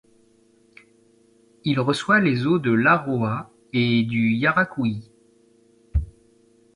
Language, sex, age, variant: French, male, 30-39, Français de métropole